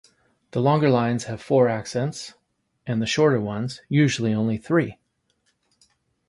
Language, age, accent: English, 40-49, United States English